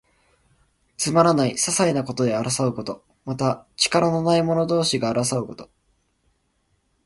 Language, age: Japanese, 19-29